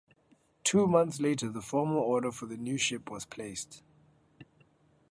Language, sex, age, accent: English, male, 19-29, Southern African (South Africa, Zimbabwe, Namibia)